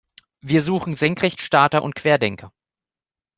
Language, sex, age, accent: German, male, 19-29, Deutschland Deutsch